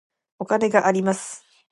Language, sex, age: Japanese, female, under 19